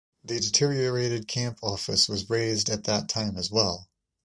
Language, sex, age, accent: English, male, 30-39, United States English